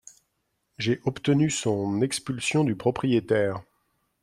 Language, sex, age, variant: French, male, 50-59, Français de métropole